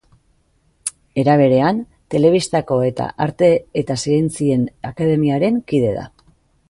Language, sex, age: Basque, female, 40-49